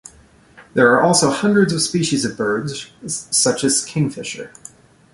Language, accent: English, United States English